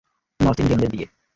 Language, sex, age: Bengali, male, 19-29